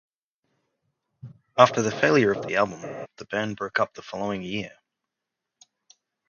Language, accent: English, Australian English